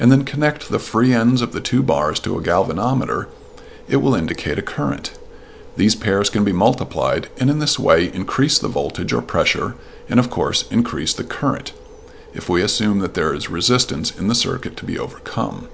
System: none